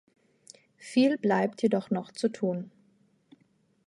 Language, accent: German, Deutschland Deutsch